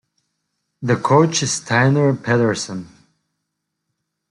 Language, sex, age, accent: English, male, 19-29, United States English